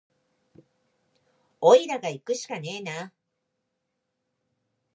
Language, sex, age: Japanese, female, 50-59